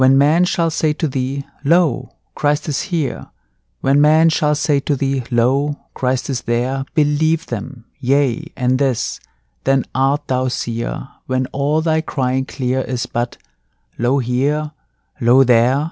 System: none